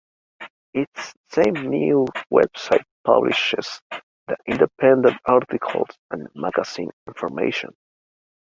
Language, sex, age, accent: English, male, 19-29, United States English